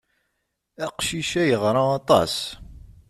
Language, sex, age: Kabyle, male, 30-39